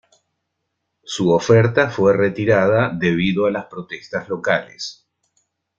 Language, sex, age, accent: Spanish, male, 50-59, Rioplatense: Argentina, Uruguay, este de Bolivia, Paraguay